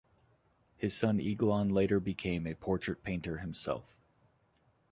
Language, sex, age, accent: English, male, 30-39, United States English